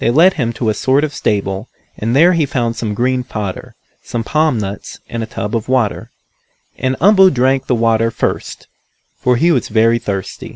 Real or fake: real